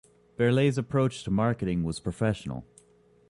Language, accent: English, Canadian English